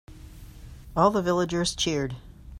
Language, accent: English, United States English